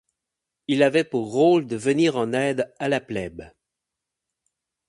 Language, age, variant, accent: French, 30-39, Français d'Amérique du Nord, Français du Canada